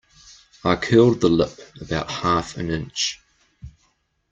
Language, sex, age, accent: English, male, 40-49, New Zealand English